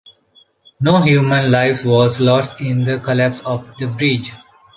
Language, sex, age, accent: English, male, 30-39, India and South Asia (India, Pakistan, Sri Lanka)